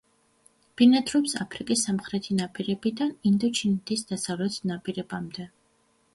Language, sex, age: Georgian, female, 30-39